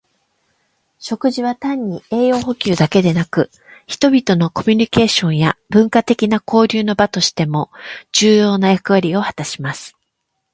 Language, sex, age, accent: Japanese, female, 50-59, 関西; 関東